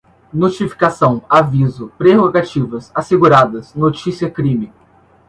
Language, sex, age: Portuguese, male, under 19